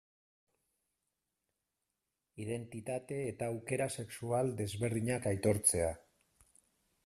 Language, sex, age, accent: Basque, male, 40-49, Mendebalekoa (Araba, Bizkaia, Gipuzkoako mendebaleko herri batzuk)